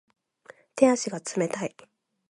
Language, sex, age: Japanese, female, 19-29